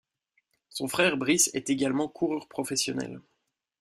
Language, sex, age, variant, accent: French, male, 19-29, Français d'Europe, Français de Belgique